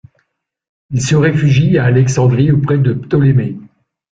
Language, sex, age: French, male, 60-69